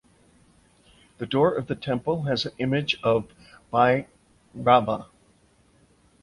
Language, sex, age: English, male, 60-69